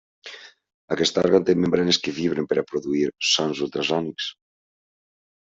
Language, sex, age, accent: Catalan, male, 40-49, valencià